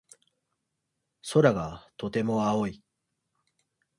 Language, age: Japanese, 19-29